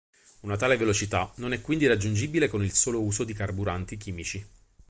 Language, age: Italian, 30-39